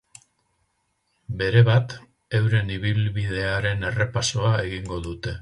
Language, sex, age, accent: Basque, male, 70-79, Mendebalekoa (Araba, Bizkaia, Gipuzkoako mendebaleko herri batzuk)